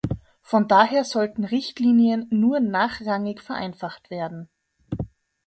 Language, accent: German, Österreichisches Deutsch